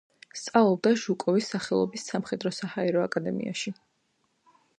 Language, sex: Georgian, female